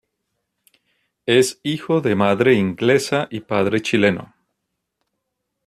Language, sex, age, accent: Spanish, male, 40-49, Andino-Pacífico: Colombia, Perú, Ecuador, oeste de Bolivia y Venezuela andina